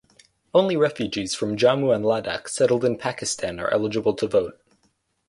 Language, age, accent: English, 19-29, United States English